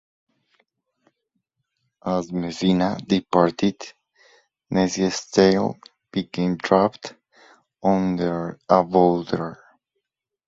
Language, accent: English, United States English